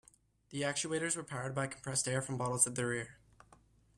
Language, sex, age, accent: English, male, under 19, Canadian English